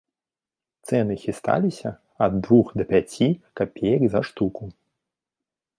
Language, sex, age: Belarusian, male, 30-39